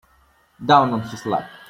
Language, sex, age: English, male, 19-29